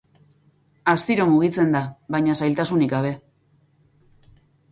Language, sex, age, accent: Basque, female, 40-49, Mendebalekoa (Araba, Bizkaia, Gipuzkoako mendebaleko herri batzuk)